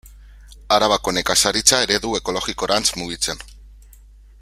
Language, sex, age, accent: Basque, male, 30-39, Mendebalekoa (Araba, Bizkaia, Gipuzkoako mendebaleko herri batzuk)